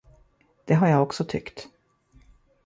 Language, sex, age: Swedish, male, 30-39